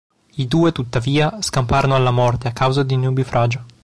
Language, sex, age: Italian, male, 19-29